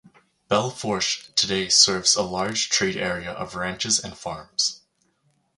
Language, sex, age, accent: English, male, 19-29, Canadian English